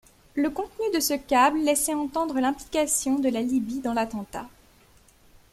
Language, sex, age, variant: French, female, 19-29, Français de métropole